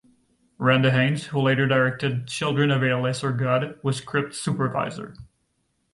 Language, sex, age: English, male, 19-29